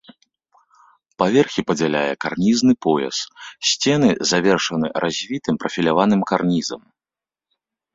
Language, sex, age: Belarusian, male, 30-39